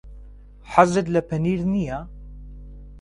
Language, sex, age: Central Kurdish, male, 19-29